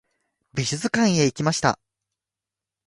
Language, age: Japanese, 19-29